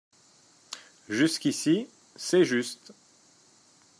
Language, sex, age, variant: French, male, 30-39, Français de métropole